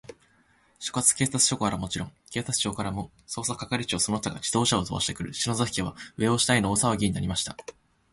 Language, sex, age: Japanese, male, 19-29